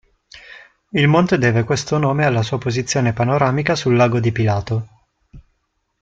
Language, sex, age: Italian, male, 19-29